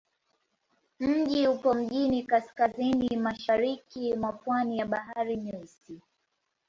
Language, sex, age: Swahili, female, 19-29